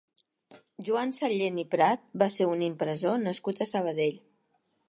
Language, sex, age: Catalan, female, 60-69